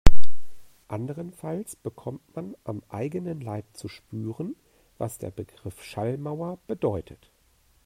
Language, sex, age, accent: German, male, 40-49, Deutschland Deutsch